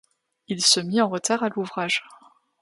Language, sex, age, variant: French, female, 19-29, Français d'Europe